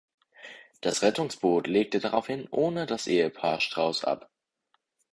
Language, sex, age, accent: German, male, 19-29, Deutschland Deutsch